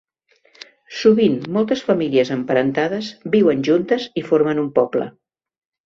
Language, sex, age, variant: Catalan, female, 70-79, Central